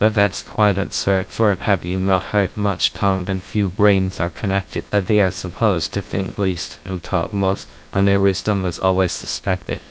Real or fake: fake